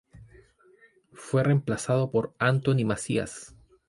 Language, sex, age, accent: Spanish, male, 30-39, Chileno: Chile, Cuyo